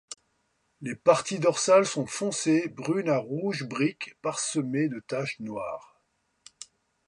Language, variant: French, Français de métropole